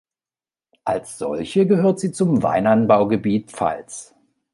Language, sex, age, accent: German, male, 40-49, Deutschland Deutsch